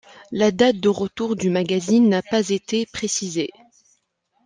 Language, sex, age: French, female, 19-29